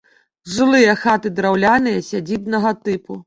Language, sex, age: Belarusian, female, 40-49